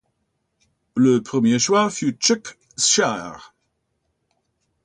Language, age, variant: French, 70-79, Français de métropole